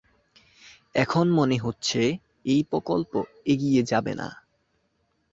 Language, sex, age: Bengali, male, under 19